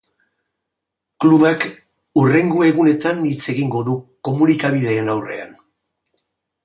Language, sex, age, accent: Basque, male, 60-69, Mendebalekoa (Araba, Bizkaia, Gipuzkoako mendebaleko herri batzuk)